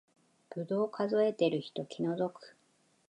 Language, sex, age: Japanese, female, 40-49